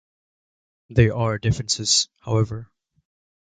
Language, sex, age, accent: English, male, 19-29, United States English